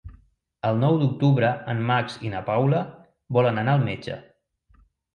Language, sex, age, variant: Catalan, male, 40-49, Central